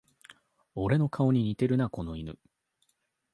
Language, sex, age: Japanese, male, 19-29